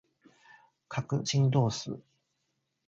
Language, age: Japanese, 50-59